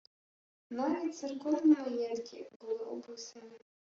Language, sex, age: Ukrainian, female, 19-29